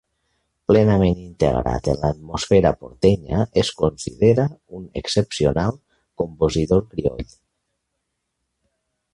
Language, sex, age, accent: Catalan, male, 50-59, valencià